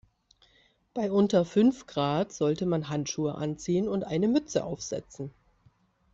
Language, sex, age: German, female, 30-39